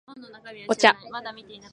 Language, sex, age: Japanese, female, under 19